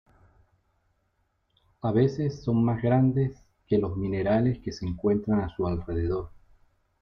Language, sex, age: Spanish, male, 40-49